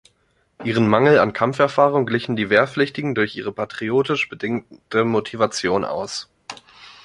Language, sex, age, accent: German, male, 19-29, Deutschland Deutsch